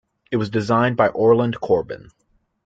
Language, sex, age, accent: English, male, 19-29, United States English